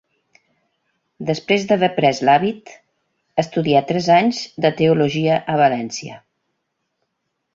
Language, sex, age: Catalan, female, 60-69